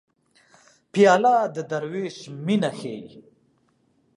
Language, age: Pashto, 30-39